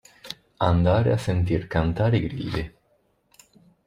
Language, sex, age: Italian, male, 30-39